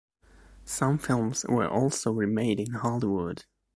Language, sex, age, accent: English, male, 19-29, United States English